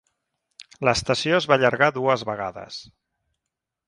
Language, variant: Catalan, Central